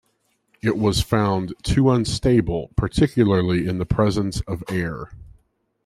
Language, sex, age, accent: English, male, 30-39, United States English